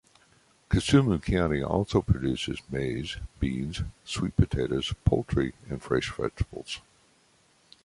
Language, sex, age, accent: English, male, 60-69, United States English